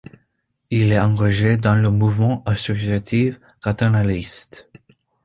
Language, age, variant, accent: French, 19-29, Français d'Amérique du Nord, Français des États-Unis